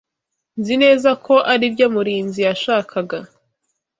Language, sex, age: Kinyarwanda, female, 19-29